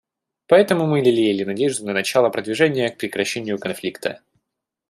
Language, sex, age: Russian, male, 19-29